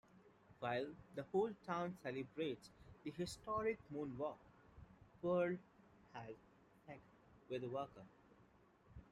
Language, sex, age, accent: English, male, 19-29, India and South Asia (India, Pakistan, Sri Lanka)